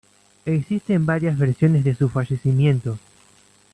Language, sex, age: Spanish, male, 19-29